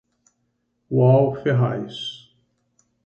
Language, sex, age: Portuguese, male, 60-69